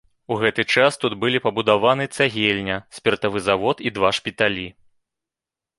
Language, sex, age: Belarusian, male, 30-39